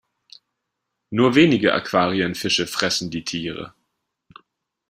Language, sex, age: German, male, 19-29